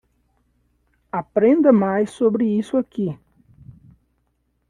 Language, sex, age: Portuguese, male, 30-39